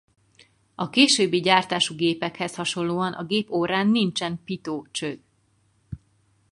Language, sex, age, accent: Hungarian, female, 30-39, budapesti